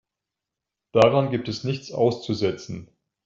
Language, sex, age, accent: German, male, 50-59, Deutschland Deutsch